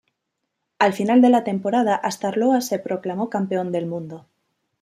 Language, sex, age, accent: Spanish, female, 19-29, España: Norte peninsular (Asturias, Castilla y León, Cantabria, País Vasco, Navarra, Aragón, La Rioja, Guadalajara, Cuenca)